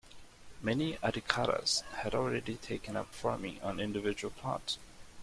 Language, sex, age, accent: English, male, 19-29, United States English